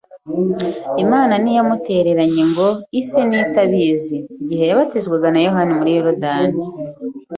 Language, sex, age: Kinyarwanda, female, 19-29